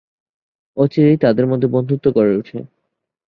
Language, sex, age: Bengali, male, 19-29